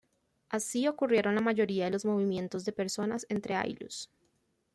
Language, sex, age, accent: Spanish, female, 19-29, Caribe: Cuba, Venezuela, Puerto Rico, República Dominicana, Panamá, Colombia caribeña, México caribeño, Costa del golfo de México